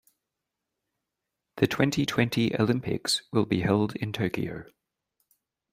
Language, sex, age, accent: English, male, 40-49, Australian English